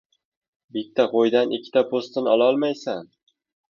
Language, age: Uzbek, 19-29